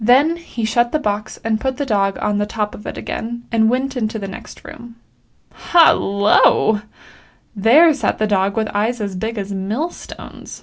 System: none